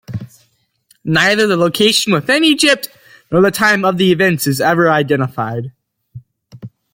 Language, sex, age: English, male, under 19